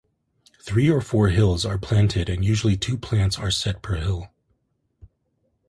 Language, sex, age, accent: English, male, 40-49, United States English